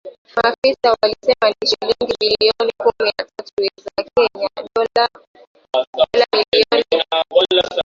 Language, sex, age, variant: Swahili, female, 19-29, Kiswahili cha Bara ya Kenya